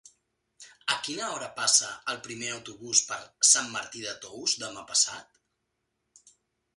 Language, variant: Catalan, Central